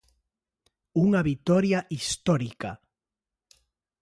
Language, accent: Galician, Normativo (estándar)